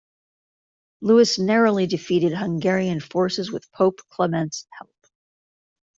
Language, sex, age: English, female, 50-59